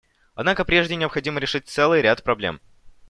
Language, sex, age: Russian, male, under 19